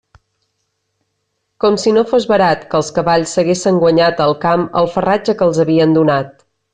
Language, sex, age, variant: Catalan, female, 30-39, Central